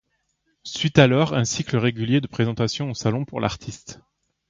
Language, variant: French, Français de métropole